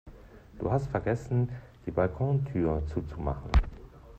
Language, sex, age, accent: German, male, 30-39, Deutschland Deutsch